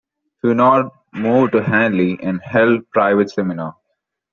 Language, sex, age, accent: English, male, 19-29, India and South Asia (India, Pakistan, Sri Lanka)